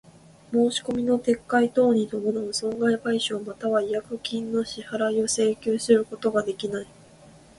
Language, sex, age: Japanese, female, 19-29